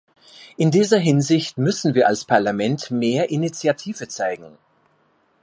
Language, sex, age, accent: German, male, 60-69, Österreichisches Deutsch